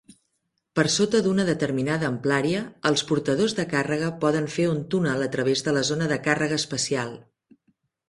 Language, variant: Catalan, Central